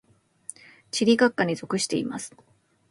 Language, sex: Japanese, female